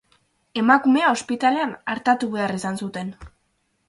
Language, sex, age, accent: Basque, female, under 19, Mendebalekoa (Araba, Bizkaia, Gipuzkoako mendebaleko herri batzuk)